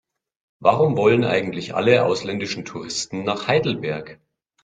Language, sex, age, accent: German, male, 40-49, Deutschland Deutsch